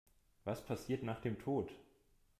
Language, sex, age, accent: German, male, 19-29, Deutschland Deutsch